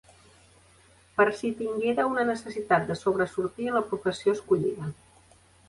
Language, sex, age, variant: Catalan, female, 50-59, Central